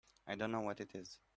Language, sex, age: English, male, 19-29